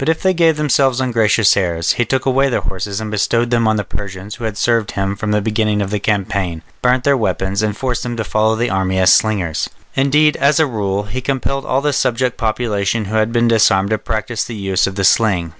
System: none